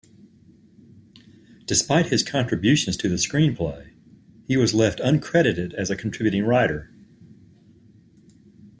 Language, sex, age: English, male, 60-69